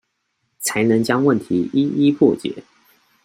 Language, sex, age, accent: Chinese, male, 30-39, 出生地：臺北市